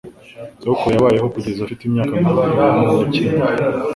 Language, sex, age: Kinyarwanda, male, 19-29